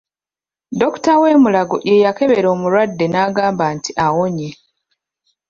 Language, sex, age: Ganda, female, 30-39